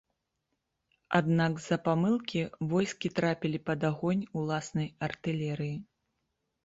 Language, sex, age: Belarusian, female, 30-39